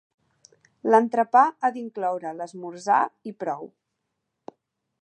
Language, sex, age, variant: Catalan, female, under 19, Central